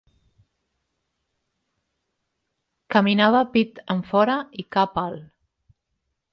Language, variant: Catalan, Central